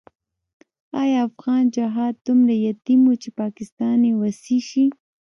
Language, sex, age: Pashto, female, 19-29